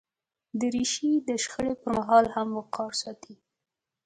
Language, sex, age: Pashto, female, 19-29